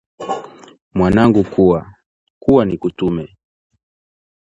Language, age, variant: Swahili, 19-29, Kiswahili cha Bara ya Tanzania